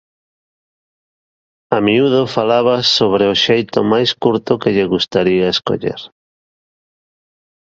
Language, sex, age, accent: Galician, male, 50-59, Atlántico (seseo e gheada)